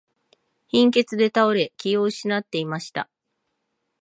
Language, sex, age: Japanese, female, 50-59